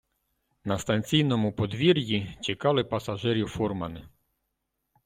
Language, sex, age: Ukrainian, male, 30-39